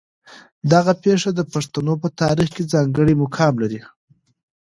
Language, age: Pashto, 30-39